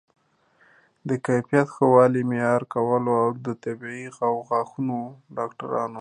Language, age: Pashto, 30-39